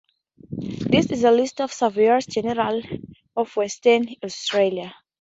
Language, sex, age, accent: English, female, 19-29, Southern African (South Africa, Zimbabwe, Namibia)